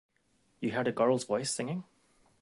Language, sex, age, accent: English, male, 19-29, Scottish English